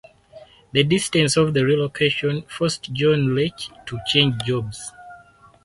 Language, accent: English, Southern African (South Africa, Zimbabwe, Namibia)